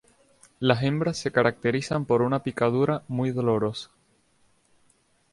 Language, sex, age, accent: Spanish, male, 19-29, España: Islas Canarias